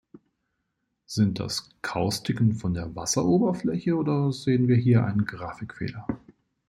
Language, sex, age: German, male, 30-39